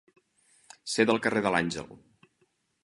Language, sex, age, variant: Catalan, male, 60-69, Central